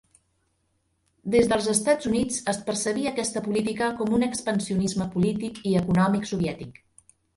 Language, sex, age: Catalan, female, 50-59